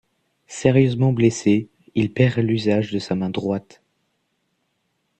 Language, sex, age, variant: French, male, under 19, Français de métropole